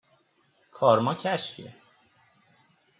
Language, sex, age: Persian, male, 19-29